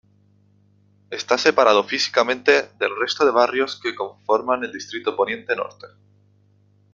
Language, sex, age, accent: Spanish, male, 19-29, España: Norte peninsular (Asturias, Castilla y León, Cantabria, País Vasco, Navarra, Aragón, La Rioja, Guadalajara, Cuenca)